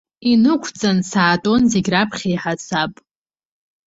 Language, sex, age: Abkhazian, female, under 19